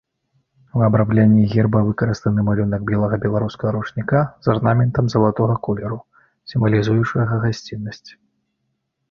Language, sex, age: Belarusian, male, 30-39